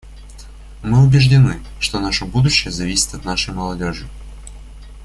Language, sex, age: Russian, male, under 19